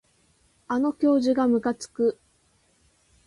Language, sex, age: Japanese, female, 19-29